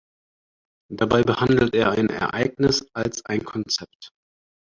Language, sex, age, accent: German, male, 30-39, Deutschland Deutsch